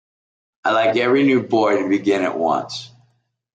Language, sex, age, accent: English, male, 60-69, United States English